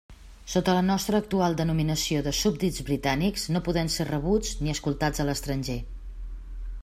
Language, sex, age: Catalan, female, 50-59